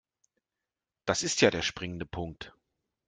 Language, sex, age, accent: German, male, 40-49, Deutschland Deutsch